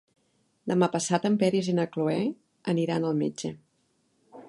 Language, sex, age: Catalan, female, 50-59